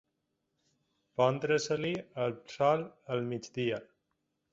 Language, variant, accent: Catalan, Balear, balear